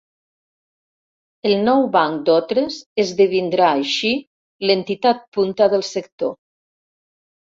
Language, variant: Catalan, Septentrional